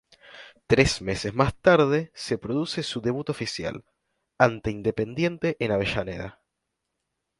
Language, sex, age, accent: Spanish, male, under 19, Rioplatense: Argentina, Uruguay, este de Bolivia, Paraguay